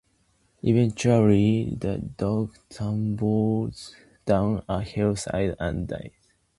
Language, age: English, under 19